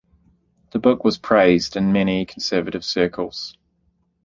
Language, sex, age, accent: English, male, 30-39, New Zealand English